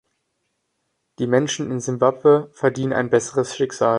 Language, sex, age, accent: German, male, under 19, Deutschland Deutsch